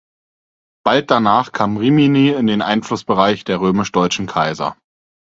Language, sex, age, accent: German, male, 19-29, Deutschland Deutsch